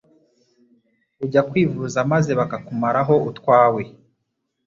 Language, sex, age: Kinyarwanda, male, 19-29